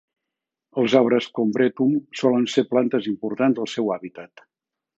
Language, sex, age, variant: Catalan, male, 60-69, Central